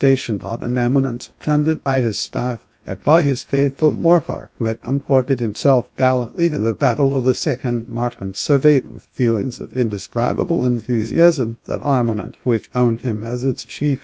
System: TTS, GlowTTS